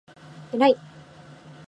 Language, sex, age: Japanese, female, 19-29